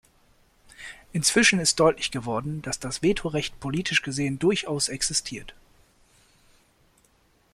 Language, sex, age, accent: German, male, 19-29, Deutschland Deutsch